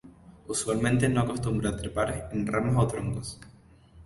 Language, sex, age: Spanish, male, 19-29